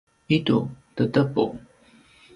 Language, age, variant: Paiwan, 30-39, pinayuanan a kinaikacedasan (東排灣語)